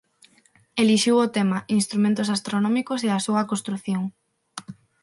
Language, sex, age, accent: Galician, female, under 19, Central (gheada); Neofalante